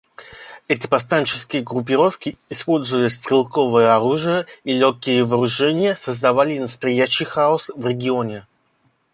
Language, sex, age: Russian, male, 19-29